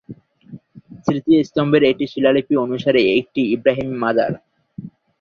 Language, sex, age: Bengali, male, 19-29